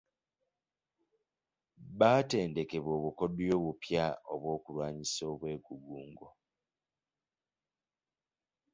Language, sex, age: Ganda, male, 19-29